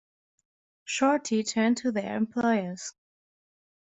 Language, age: English, under 19